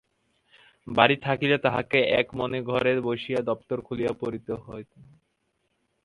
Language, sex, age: Bengali, male, 19-29